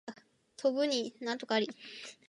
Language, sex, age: Japanese, female, 19-29